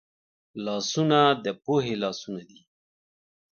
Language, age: Pashto, 30-39